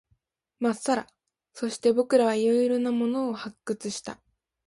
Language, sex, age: Japanese, female, 19-29